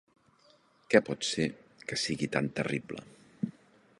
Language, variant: Catalan, Central